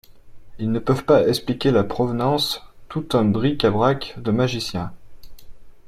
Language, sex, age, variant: French, male, 30-39, Français de métropole